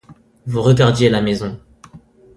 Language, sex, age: French, male, under 19